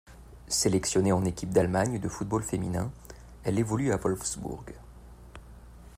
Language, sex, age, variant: French, male, 30-39, Français de métropole